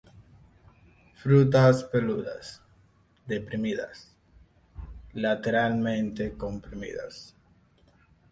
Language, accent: Spanish, Caribe: Cuba, Venezuela, Puerto Rico, República Dominicana, Panamá, Colombia caribeña, México caribeño, Costa del golfo de México